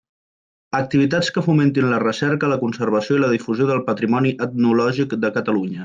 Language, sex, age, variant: Catalan, male, 30-39, Central